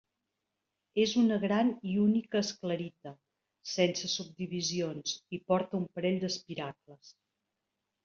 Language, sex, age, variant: Catalan, female, 50-59, Central